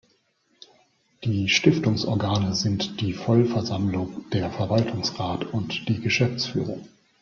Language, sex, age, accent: German, male, 30-39, Deutschland Deutsch